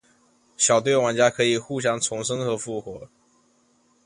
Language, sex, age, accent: Chinese, male, 19-29, 出生地：福建省